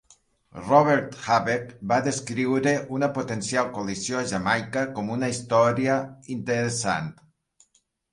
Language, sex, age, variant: Catalan, male, 40-49, Nord-Occidental